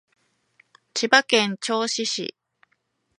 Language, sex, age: Japanese, female, 30-39